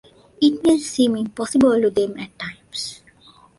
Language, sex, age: English, female, 19-29